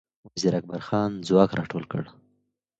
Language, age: Pashto, 19-29